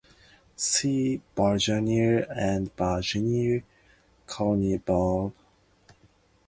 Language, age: English, 19-29